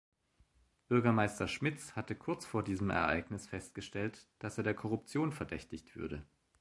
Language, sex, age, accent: German, male, 30-39, Deutschland Deutsch